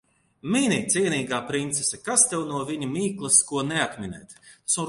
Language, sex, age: Latvian, male, 30-39